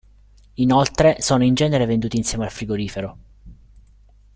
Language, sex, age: Italian, male, 30-39